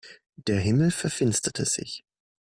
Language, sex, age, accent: German, male, 19-29, Deutschland Deutsch